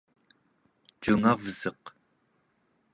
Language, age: Central Yupik, 30-39